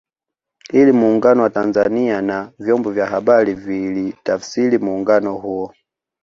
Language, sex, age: Swahili, male, 19-29